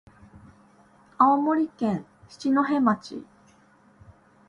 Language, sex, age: Japanese, female, 40-49